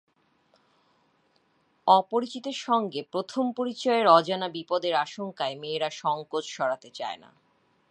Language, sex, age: Bengali, female, 30-39